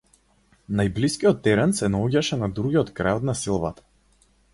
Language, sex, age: Macedonian, male, 19-29